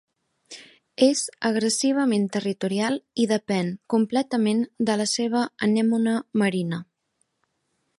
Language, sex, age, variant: Catalan, female, 19-29, Nord-Occidental